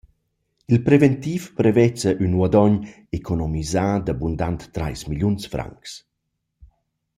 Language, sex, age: Romansh, male, 40-49